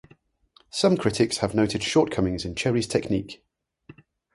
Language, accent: English, England English